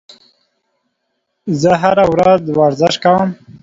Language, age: Pashto, 19-29